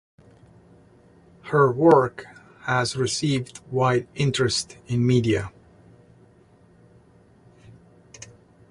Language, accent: English, United States English